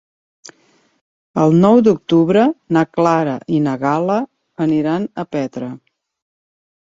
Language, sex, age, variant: Catalan, female, 60-69, Central